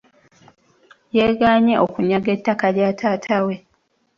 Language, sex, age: Ganda, female, 19-29